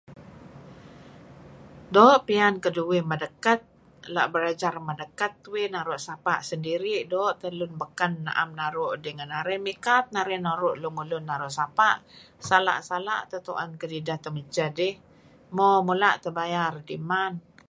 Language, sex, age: Kelabit, female, 60-69